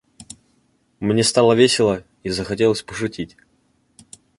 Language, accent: Russian, Русский